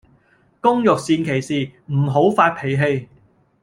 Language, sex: Cantonese, male